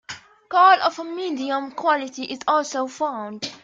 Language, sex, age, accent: English, female, 19-29, United States English